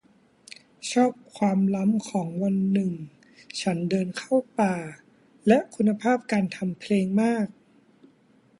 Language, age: Thai, 30-39